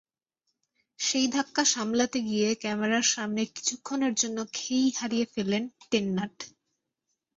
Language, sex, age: Bengali, female, 19-29